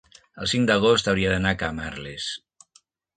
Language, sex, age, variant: Catalan, male, 60-69, Nord-Occidental